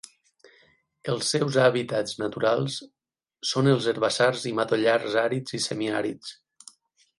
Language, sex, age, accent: Catalan, male, 30-39, valencià; valencià meridional